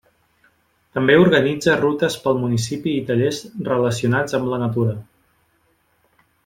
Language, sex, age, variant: Catalan, male, 30-39, Central